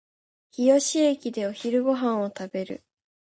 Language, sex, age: Japanese, female, under 19